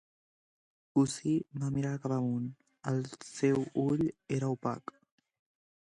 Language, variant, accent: Catalan, Central, central